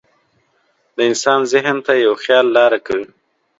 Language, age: Pashto, 30-39